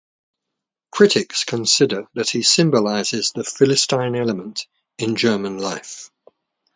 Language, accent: English, England English